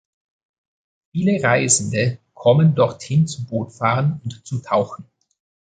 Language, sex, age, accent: German, male, 30-39, Österreichisches Deutsch